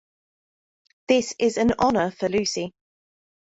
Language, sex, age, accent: English, female, 30-39, England English